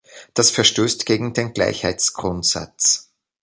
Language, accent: German, Österreichisches Deutsch